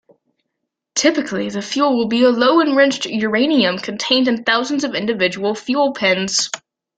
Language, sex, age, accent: English, female, under 19, United States English